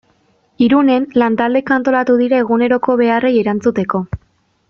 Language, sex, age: Basque, female, 19-29